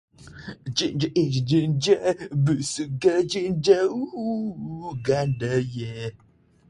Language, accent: English, United States English